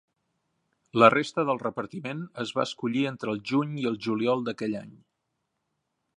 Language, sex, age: Catalan, male, 50-59